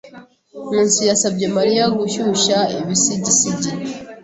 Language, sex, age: Kinyarwanda, female, 19-29